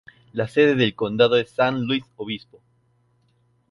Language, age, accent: Spanish, under 19, Andino-Pacífico: Colombia, Perú, Ecuador, oeste de Bolivia y Venezuela andina